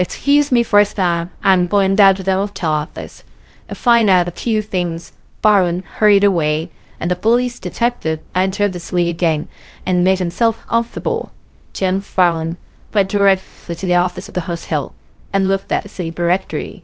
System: TTS, VITS